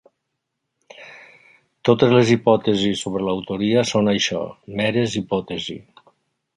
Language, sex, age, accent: Catalan, male, 60-69, valencià